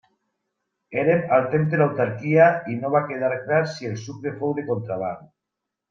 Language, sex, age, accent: Catalan, male, 40-49, valencià